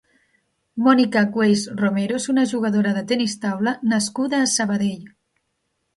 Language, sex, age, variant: Catalan, female, 30-39, Central